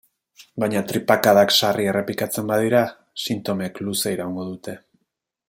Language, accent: Basque, Mendebalekoa (Araba, Bizkaia, Gipuzkoako mendebaleko herri batzuk)